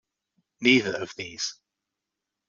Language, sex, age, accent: English, male, 40-49, England English